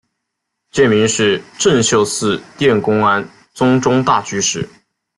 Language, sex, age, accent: Chinese, male, 19-29, 出生地：浙江省